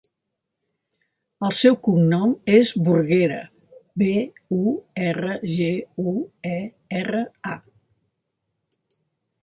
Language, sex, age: Catalan, female, 70-79